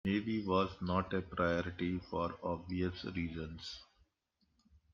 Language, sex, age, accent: English, male, 40-49, India and South Asia (India, Pakistan, Sri Lanka)